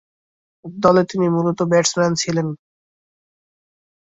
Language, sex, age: Bengali, male, under 19